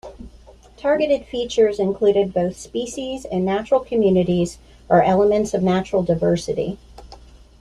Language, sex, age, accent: English, female, 40-49, United States English